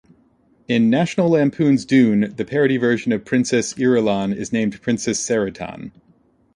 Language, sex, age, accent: English, male, 30-39, United States English